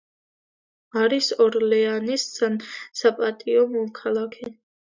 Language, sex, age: Georgian, female, under 19